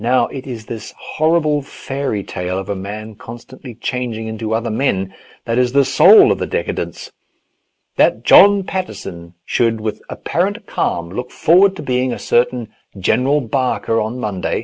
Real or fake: real